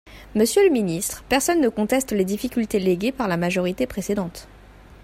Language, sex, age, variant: French, female, 19-29, Français de métropole